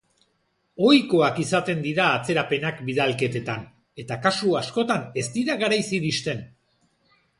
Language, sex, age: Basque, male, 40-49